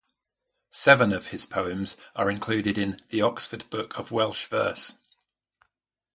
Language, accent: English, England English